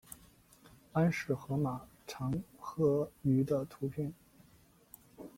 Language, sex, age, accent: Chinese, male, 19-29, 出生地：河北省